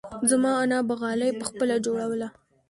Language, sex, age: Pashto, female, under 19